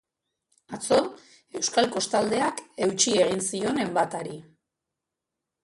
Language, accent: Basque, Mendebalekoa (Araba, Bizkaia, Gipuzkoako mendebaleko herri batzuk)